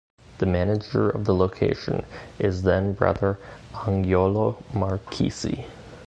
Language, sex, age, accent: English, male, 19-29, United States English